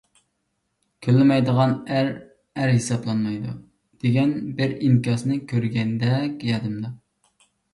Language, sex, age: Uyghur, male, 30-39